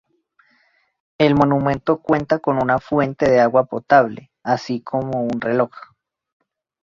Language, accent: Spanish, Andino-Pacífico: Colombia, Perú, Ecuador, oeste de Bolivia y Venezuela andina